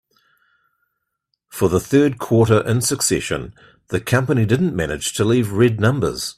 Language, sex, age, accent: English, male, 40-49, New Zealand English